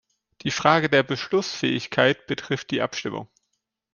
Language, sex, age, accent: German, male, 19-29, Deutschland Deutsch